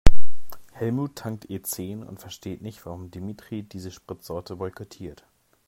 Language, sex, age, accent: German, male, 40-49, Deutschland Deutsch